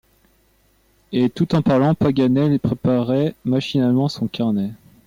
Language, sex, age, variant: French, male, 19-29, Français de métropole